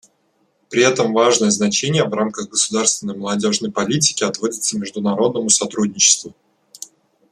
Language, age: Russian, 19-29